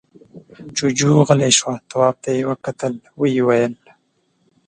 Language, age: Pashto, 30-39